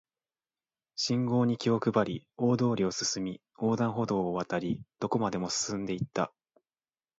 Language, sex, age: Japanese, male, 19-29